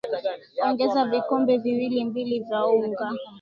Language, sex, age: Swahili, female, 19-29